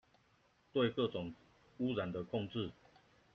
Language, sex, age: Chinese, male, 40-49